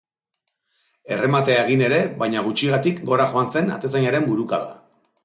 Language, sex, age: Basque, male, 40-49